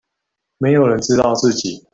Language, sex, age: Chinese, male, 19-29